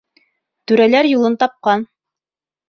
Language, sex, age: Bashkir, female, 19-29